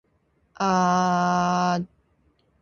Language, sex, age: Japanese, female, 19-29